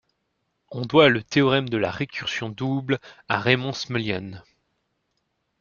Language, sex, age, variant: French, male, 19-29, Français de métropole